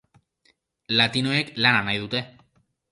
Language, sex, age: Basque, male, 19-29